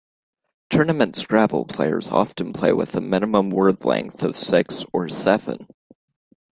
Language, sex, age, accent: English, male, under 19, United States English